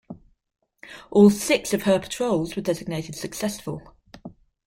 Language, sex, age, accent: English, female, 19-29, England English